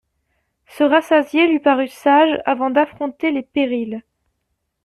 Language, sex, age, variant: French, female, 19-29, Français de métropole